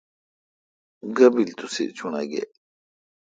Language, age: Kalkoti, 50-59